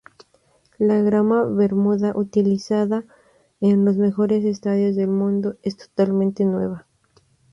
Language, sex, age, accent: Spanish, female, under 19, México